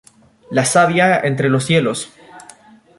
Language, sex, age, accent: Spanish, male, 19-29, Chileno: Chile, Cuyo